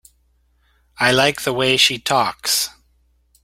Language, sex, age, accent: English, male, 40-49, Canadian English